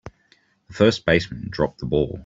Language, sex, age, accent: English, male, 30-39, England English